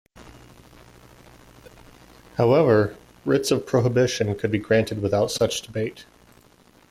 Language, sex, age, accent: English, male, 40-49, United States English